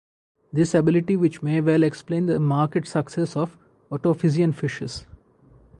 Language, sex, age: English, male, 40-49